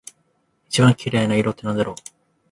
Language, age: Japanese, 19-29